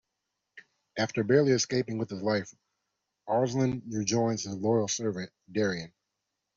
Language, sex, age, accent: English, male, 19-29, United States English